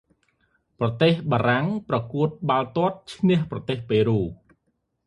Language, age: Khmer, 30-39